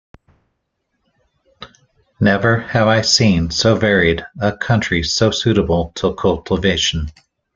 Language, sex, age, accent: English, male, 40-49, United States English